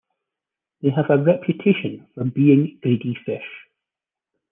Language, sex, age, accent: English, male, 40-49, Scottish English